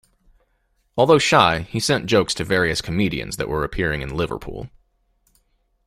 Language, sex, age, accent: English, male, 40-49, United States English